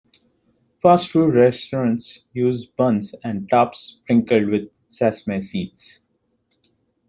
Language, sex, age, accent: English, male, 30-39, India and South Asia (India, Pakistan, Sri Lanka)